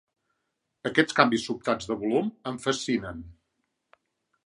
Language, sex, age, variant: Catalan, male, 40-49, Central